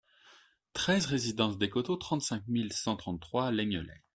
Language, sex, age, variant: French, male, 30-39, Français de métropole